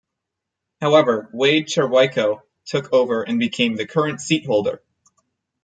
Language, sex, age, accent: English, male, 19-29, United States English